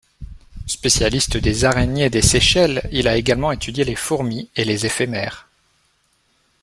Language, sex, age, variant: French, male, 30-39, Français de métropole